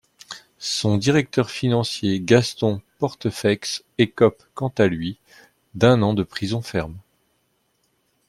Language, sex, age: French, male, 40-49